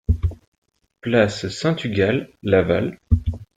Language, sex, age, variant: French, male, 30-39, Français de métropole